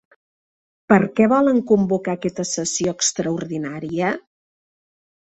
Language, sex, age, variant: Catalan, female, 50-59, Central